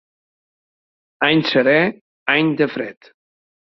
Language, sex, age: Catalan, male, 60-69